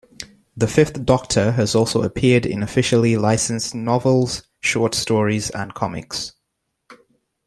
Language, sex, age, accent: English, male, 19-29, England English